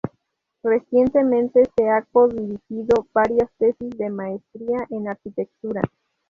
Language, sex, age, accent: Spanish, female, 19-29, México